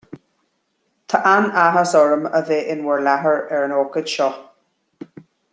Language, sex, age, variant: Irish, male, 50-59, Gaeilge Uladh